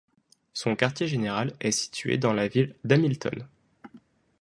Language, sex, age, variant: French, male, 19-29, Français de métropole